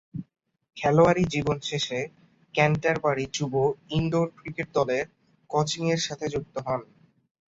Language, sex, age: Bengali, male, under 19